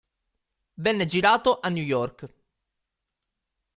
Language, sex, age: Italian, male, 19-29